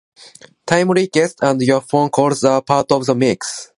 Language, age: English, 19-29